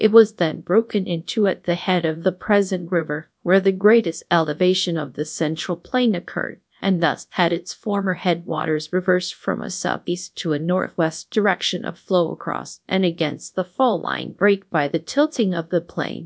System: TTS, GradTTS